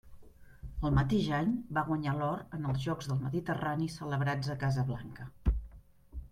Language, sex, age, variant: Catalan, female, 50-59, Central